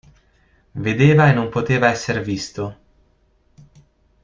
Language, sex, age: Italian, male, 19-29